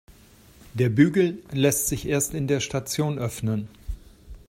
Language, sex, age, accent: German, male, 50-59, Deutschland Deutsch